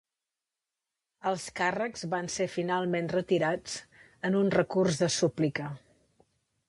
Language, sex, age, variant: Catalan, female, 40-49, Central